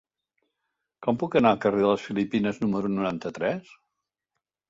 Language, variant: Catalan, Central